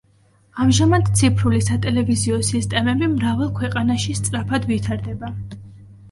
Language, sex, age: Georgian, female, 19-29